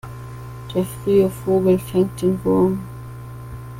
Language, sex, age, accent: German, female, 19-29, Deutschland Deutsch